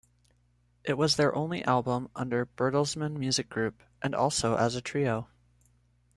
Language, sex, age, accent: English, male, 19-29, United States English